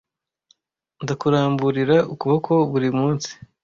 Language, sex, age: Kinyarwanda, male, 19-29